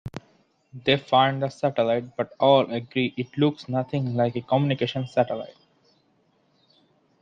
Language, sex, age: English, male, 19-29